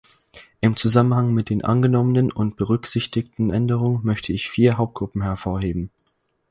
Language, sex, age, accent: German, male, under 19, Deutschland Deutsch